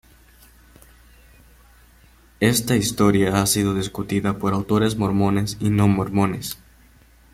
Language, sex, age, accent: Spanish, male, under 19, Caribe: Cuba, Venezuela, Puerto Rico, República Dominicana, Panamá, Colombia caribeña, México caribeño, Costa del golfo de México